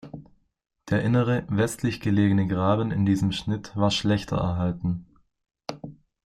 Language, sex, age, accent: German, male, 19-29, Deutschland Deutsch